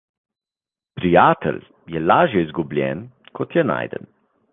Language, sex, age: Slovenian, male, 40-49